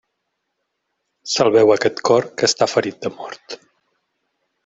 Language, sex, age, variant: Catalan, male, 40-49, Central